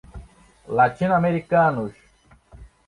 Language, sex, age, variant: Portuguese, male, 30-39, Portuguese (Brasil)